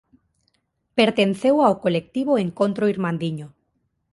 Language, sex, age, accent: Galician, female, 30-39, Normativo (estándar)